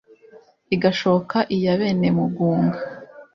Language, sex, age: Kinyarwanda, female, 19-29